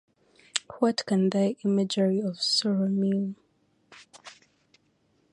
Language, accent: English, Southern African (South Africa, Zimbabwe, Namibia)